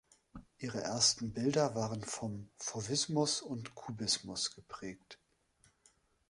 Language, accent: German, Deutschland Deutsch